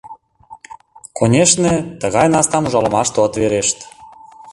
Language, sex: Mari, male